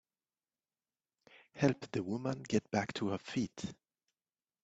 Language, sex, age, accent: English, male, 30-39, Canadian English